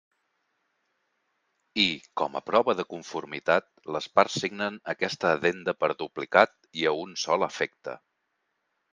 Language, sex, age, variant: Catalan, male, 40-49, Central